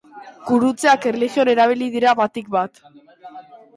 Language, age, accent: Basque, under 19, Mendebalekoa (Araba, Bizkaia, Gipuzkoako mendebaleko herri batzuk)